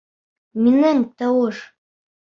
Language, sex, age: Bashkir, male, under 19